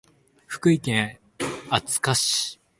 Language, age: Japanese, 19-29